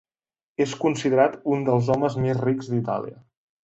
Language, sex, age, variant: Catalan, male, 19-29, Central